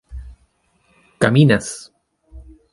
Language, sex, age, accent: Spanish, male, 30-39, Chileno: Chile, Cuyo